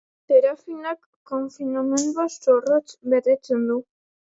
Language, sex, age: Basque, male, 40-49